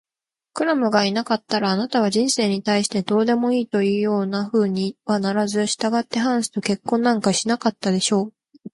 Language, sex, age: Japanese, female, 19-29